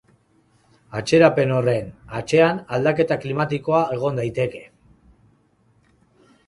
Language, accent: Basque, Mendebalekoa (Araba, Bizkaia, Gipuzkoako mendebaleko herri batzuk)